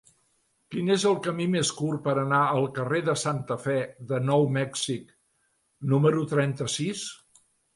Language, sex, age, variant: Catalan, male, 60-69, Central